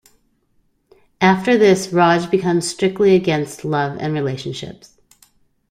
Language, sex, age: English, female, 50-59